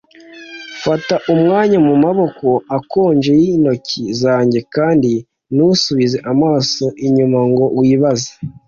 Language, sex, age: Kinyarwanda, male, 19-29